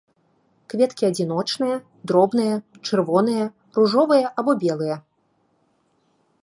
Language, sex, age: Belarusian, female, 19-29